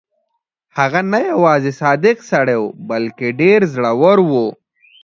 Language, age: Pashto, 19-29